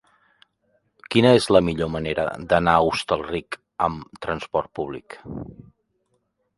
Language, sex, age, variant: Catalan, male, 40-49, Central